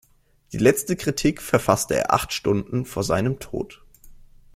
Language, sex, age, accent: German, male, 19-29, Deutschland Deutsch